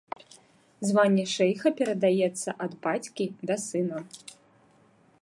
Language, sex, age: Belarusian, female, 30-39